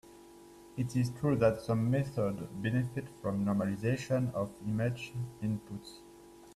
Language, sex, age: English, male, 19-29